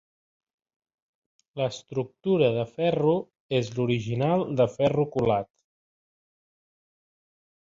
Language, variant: Catalan, Central